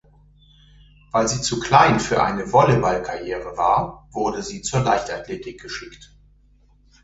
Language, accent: German, Deutschland Deutsch